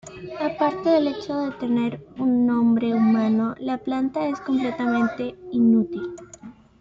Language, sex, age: Spanish, female, under 19